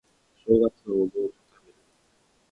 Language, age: Japanese, under 19